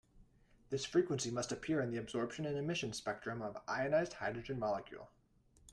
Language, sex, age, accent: English, male, 30-39, United States English